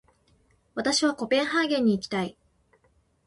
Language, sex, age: Japanese, female, 19-29